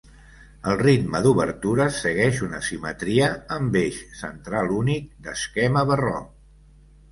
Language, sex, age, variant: Catalan, male, 60-69, Central